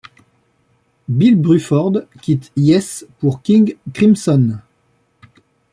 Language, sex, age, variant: French, male, 40-49, Français de métropole